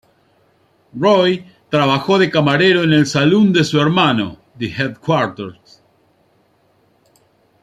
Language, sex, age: Spanish, male, 50-59